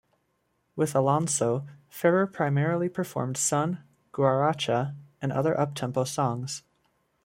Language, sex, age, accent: English, male, 19-29, United States English